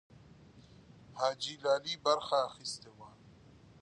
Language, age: Pashto, 30-39